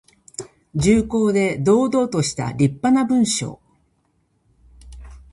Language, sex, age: Japanese, female, 60-69